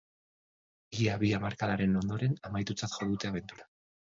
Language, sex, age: Basque, male, 40-49